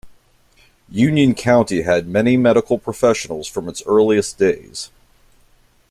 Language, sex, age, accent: English, male, 30-39, United States English